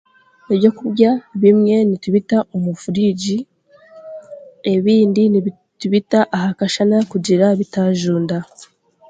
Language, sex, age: Chiga, female, 19-29